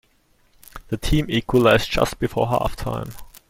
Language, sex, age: English, male, 30-39